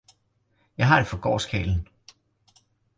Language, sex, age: Danish, male, 40-49